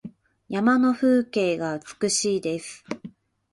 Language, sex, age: Japanese, female, 19-29